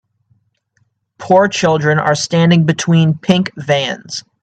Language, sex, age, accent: English, male, 19-29, United States English